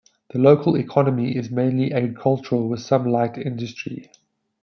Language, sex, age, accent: English, male, 40-49, Southern African (South Africa, Zimbabwe, Namibia)